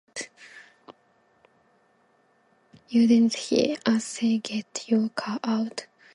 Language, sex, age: English, female, 19-29